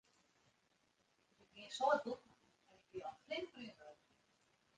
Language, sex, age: Western Frisian, female, 50-59